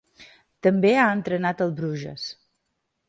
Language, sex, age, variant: Catalan, female, 40-49, Balear